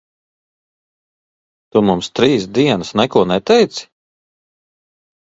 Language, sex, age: Latvian, male, 40-49